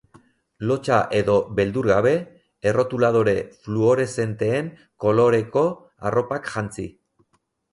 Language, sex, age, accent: Basque, male, 40-49, Erdialdekoa edo Nafarra (Gipuzkoa, Nafarroa)